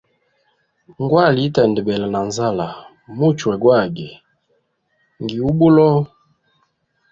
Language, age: Hemba, 19-29